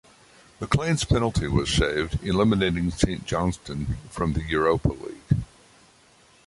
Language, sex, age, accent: English, male, 60-69, United States English